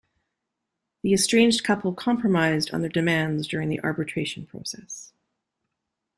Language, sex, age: English, female, 40-49